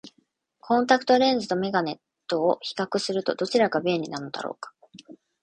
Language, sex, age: Japanese, female, 30-39